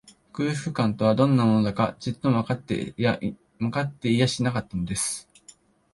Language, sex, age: Japanese, male, 19-29